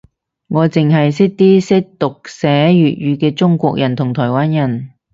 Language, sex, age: Cantonese, female, 30-39